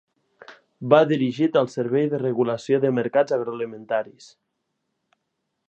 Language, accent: Catalan, Lleida